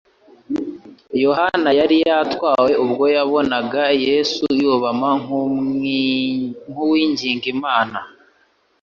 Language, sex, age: Kinyarwanda, male, 19-29